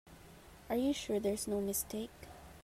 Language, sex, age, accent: English, female, 19-29, Filipino